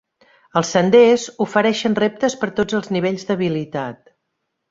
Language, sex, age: Catalan, female, 50-59